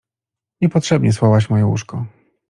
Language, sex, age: Polish, male, 40-49